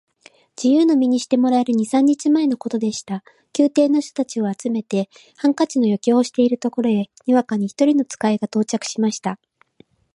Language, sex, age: Japanese, female, 40-49